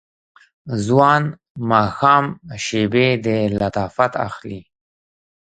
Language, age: Pashto, 30-39